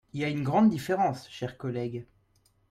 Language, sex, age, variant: French, male, 19-29, Français de métropole